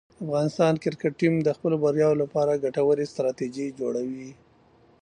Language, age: Pashto, 30-39